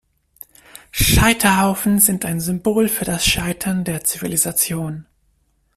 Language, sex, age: German, female, 30-39